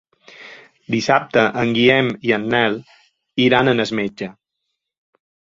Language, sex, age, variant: Catalan, male, 40-49, Balear